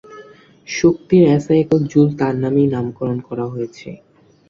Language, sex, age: Bengali, male, under 19